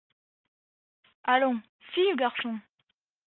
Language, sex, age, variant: French, male, 19-29, Français de métropole